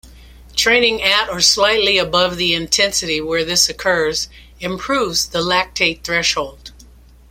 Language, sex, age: English, female, 70-79